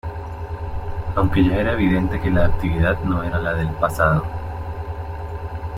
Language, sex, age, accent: Spanish, male, 30-39, Andino-Pacífico: Colombia, Perú, Ecuador, oeste de Bolivia y Venezuela andina